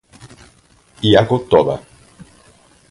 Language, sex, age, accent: Galician, male, 50-59, Normativo (estándar)